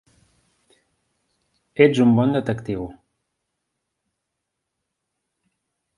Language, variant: Catalan, Central